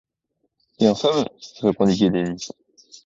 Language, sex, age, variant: French, male, 19-29, Français de métropole